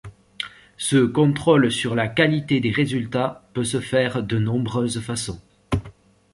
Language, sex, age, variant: French, male, 30-39, Français de métropole